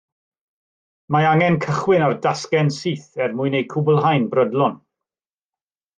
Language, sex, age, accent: Welsh, male, 40-49, Y Deyrnas Unedig Cymraeg